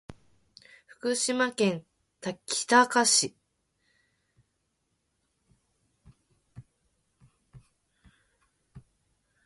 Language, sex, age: Japanese, female, 19-29